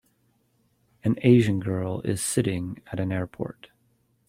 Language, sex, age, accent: English, male, 40-49, United States English